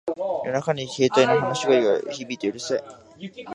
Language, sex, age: Japanese, male, 19-29